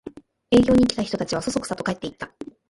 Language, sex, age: Japanese, male, 19-29